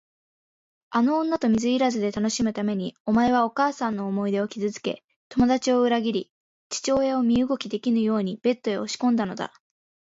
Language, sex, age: Japanese, female, 19-29